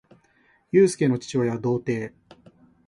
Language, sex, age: Japanese, male, 40-49